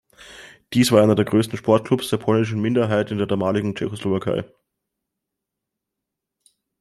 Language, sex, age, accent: German, male, 19-29, Österreichisches Deutsch